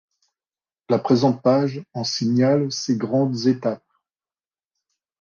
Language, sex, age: French, male, 50-59